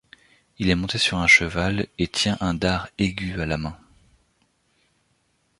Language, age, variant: French, 30-39, Français de métropole